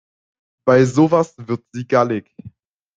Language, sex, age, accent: German, male, under 19, Deutschland Deutsch